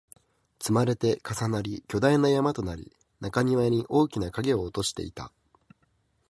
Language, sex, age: Japanese, male, 19-29